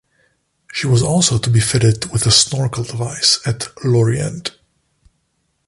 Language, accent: English, United States English